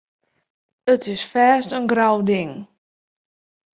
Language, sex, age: Western Frisian, female, 40-49